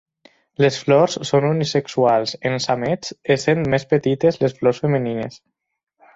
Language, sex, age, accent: Catalan, male, under 19, valencià